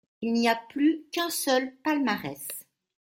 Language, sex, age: French, female, 60-69